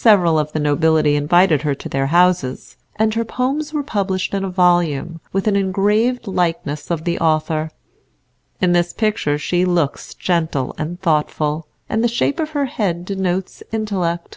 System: none